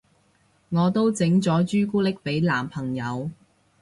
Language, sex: Cantonese, female